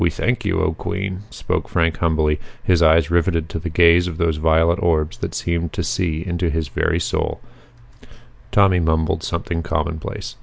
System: none